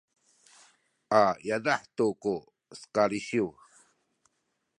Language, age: Sakizaya, 60-69